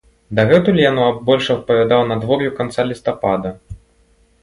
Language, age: Belarusian, 19-29